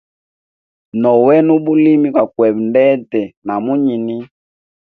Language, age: Hemba, 19-29